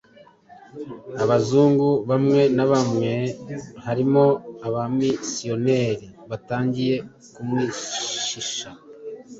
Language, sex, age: Kinyarwanda, male, 30-39